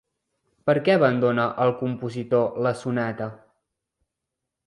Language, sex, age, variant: Catalan, male, 19-29, Central